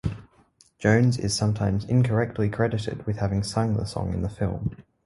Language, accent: English, Australian English